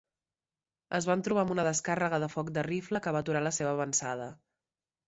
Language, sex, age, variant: Catalan, female, 19-29, Central